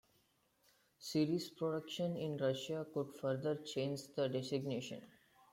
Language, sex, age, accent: English, male, 19-29, India and South Asia (India, Pakistan, Sri Lanka)